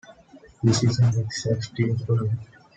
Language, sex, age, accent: English, male, 19-29, India and South Asia (India, Pakistan, Sri Lanka)